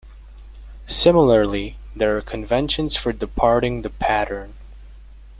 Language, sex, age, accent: English, male, under 19, Canadian English